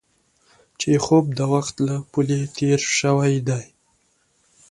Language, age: Pashto, 19-29